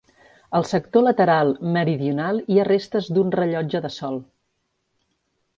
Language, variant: Catalan, Central